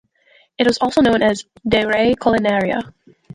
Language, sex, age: English, female, 19-29